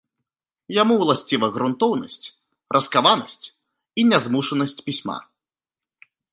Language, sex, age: Belarusian, male, 19-29